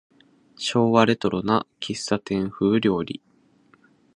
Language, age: Japanese, under 19